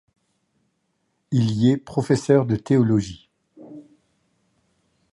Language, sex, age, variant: French, male, 50-59, Français de métropole